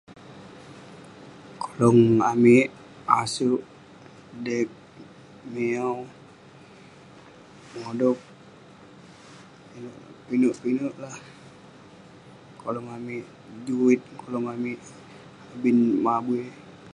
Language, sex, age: Western Penan, male, under 19